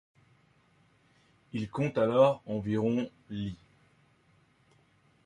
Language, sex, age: French, male, 30-39